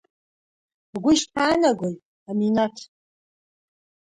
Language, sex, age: Abkhazian, female, 50-59